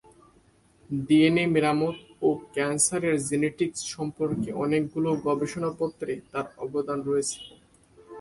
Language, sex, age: Bengali, male, 19-29